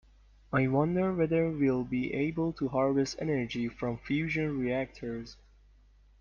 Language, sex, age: English, male, 19-29